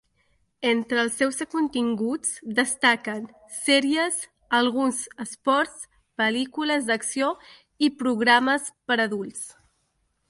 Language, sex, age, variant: Catalan, female, 50-59, Septentrional